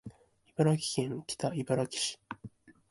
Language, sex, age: Japanese, male, under 19